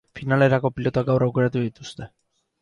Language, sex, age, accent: Basque, male, 30-39, Mendebalekoa (Araba, Bizkaia, Gipuzkoako mendebaleko herri batzuk)